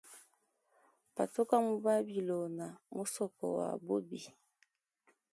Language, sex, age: Luba-Lulua, female, 19-29